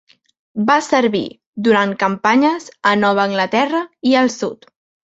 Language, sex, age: Catalan, female, under 19